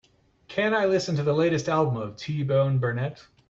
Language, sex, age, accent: English, male, 40-49, United States English